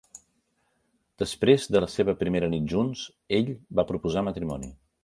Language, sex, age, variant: Catalan, male, 50-59, Central